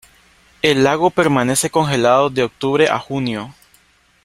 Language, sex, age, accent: Spanish, male, 19-29, América central